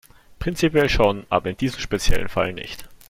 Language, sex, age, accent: German, male, 30-39, Österreichisches Deutsch